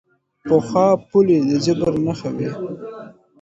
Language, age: Pashto, 19-29